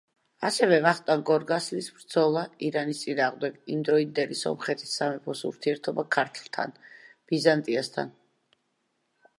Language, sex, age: Georgian, female, 40-49